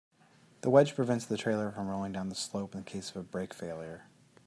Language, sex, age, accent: English, male, 30-39, United States English